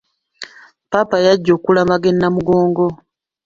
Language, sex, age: Ganda, female, 30-39